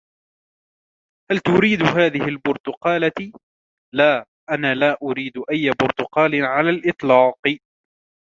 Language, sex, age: Arabic, male, 19-29